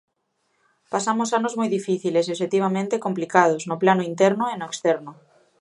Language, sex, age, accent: Galician, female, 19-29, Normativo (estándar)